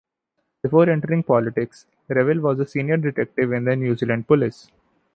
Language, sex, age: English, male, 19-29